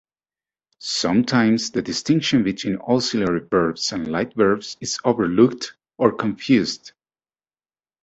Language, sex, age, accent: English, male, 40-49, United States English